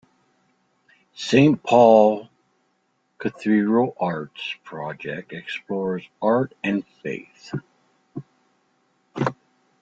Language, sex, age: English, male, 60-69